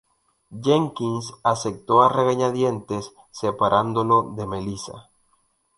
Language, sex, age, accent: Spanish, male, 19-29, Andino-Pacífico: Colombia, Perú, Ecuador, oeste de Bolivia y Venezuela andina